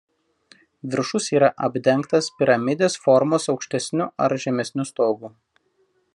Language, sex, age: Lithuanian, male, 30-39